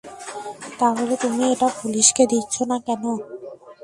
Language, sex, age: Bengali, female, 19-29